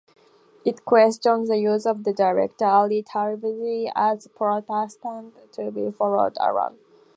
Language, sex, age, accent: English, female, under 19, England English